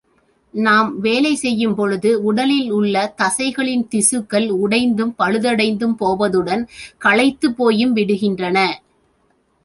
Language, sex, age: Tamil, female, 40-49